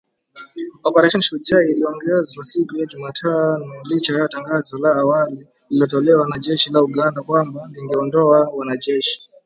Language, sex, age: Swahili, male, 19-29